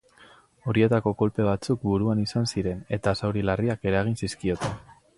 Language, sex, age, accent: Basque, male, 30-39, Mendebalekoa (Araba, Bizkaia, Gipuzkoako mendebaleko herri batzuk)